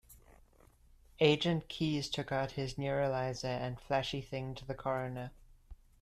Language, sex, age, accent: English, male, 19-29, Southern African (South Africa, Zimbabwe, Namibia)